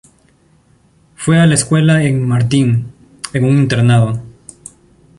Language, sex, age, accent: Spanish, male, 19-29, Andino-Pacífico: Colombia, Perú, Ecuador, oeste de Bolivia y Venezuela andina